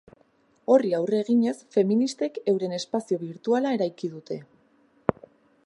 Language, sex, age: Basque, female, 19-29